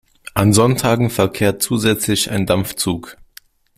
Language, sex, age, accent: German, male, under 19, Deutschland Deutsch